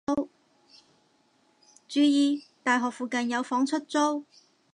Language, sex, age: Cantonese, female, 40-49